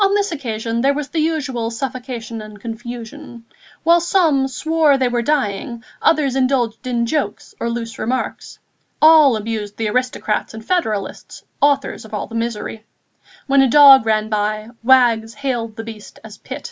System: none